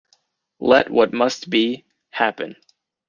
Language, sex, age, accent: English, male, 19-29, United States English